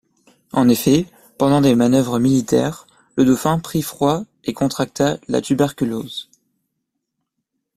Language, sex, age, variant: French, male, under 19, Français de métropole